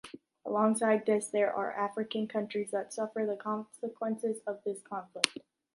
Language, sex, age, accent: English, female, 19-29, United States English